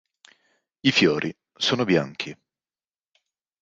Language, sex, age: Italian, male, 19-29